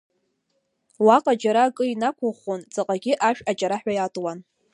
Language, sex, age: Abkhazian, female, 19-29